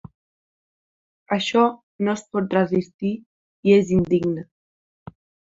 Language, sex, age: Catalan, female, under 19